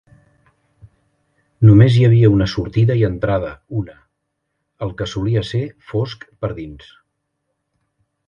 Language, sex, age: Catalan, male, 50-59